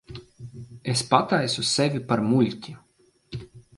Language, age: Latvian, 40-49